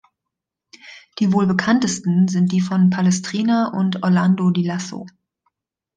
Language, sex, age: German, female, 30-39